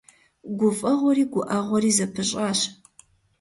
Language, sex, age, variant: Kabardian, female, 40-49, Адыгэбзэ (Къэбэрдей, Кирил, Урысей)